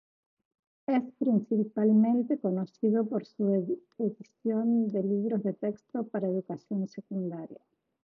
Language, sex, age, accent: Spanish, female, 50-59, Rioplatense: Argentina, Uruguay, este de Bolivia, Paraguay